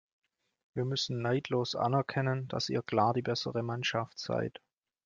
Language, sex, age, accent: German, male, 19-29, Deutschland Deutsch